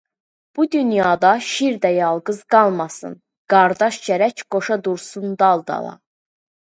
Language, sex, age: Azerbaijani, female, under 19